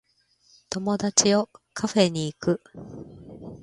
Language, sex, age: Japanese, female, 50-59